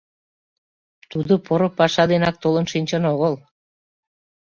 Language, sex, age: Mari, female, 40-49